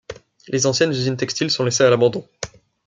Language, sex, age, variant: French, male, 19-29, Français de métropole